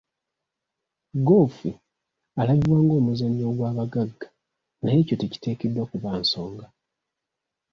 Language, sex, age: Ganda, male, 30-39